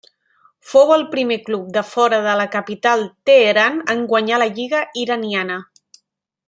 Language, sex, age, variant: Catalan, female, 30-39, Central